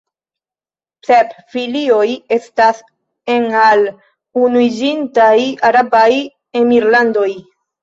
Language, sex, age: Esperanto, female, 19-29